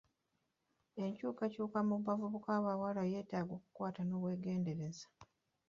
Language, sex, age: Ganda, female, 40-49